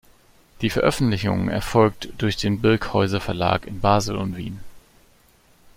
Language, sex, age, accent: German, male, 30-39, Deutschland Deutsch